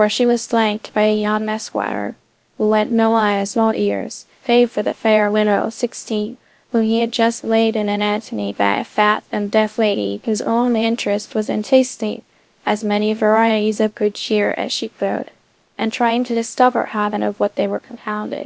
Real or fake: fake